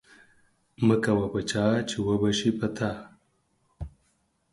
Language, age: Pashto, 30-39